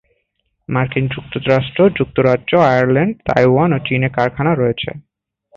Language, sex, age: Bengali, male, 19-29